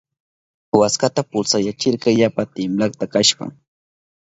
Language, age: Southern Pastaza Quechua, 30-39